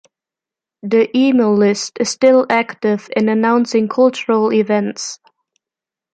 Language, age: English, 19-29